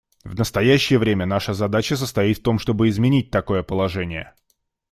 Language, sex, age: Russian, male, 19-29